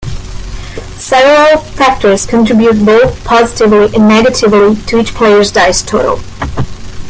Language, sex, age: English, female, 30-39